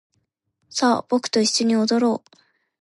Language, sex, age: Japanese, female, under 19